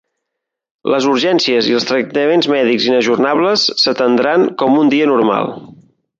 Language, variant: Catalan, Central